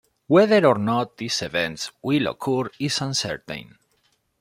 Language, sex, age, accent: English, male, 30-39, United States English